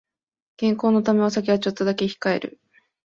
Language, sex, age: Japanese, female, 19-29